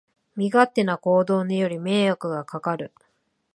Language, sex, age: Japanese, female, 40-49